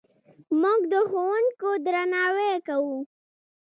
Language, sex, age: Pashto, female, under 19